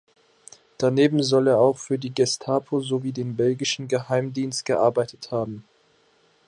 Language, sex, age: German, male, under 19